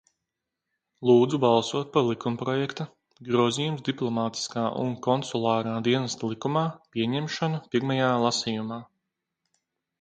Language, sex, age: Latvian, male, 19-29